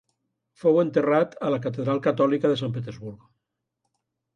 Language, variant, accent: Catalan, Valencià central, valencià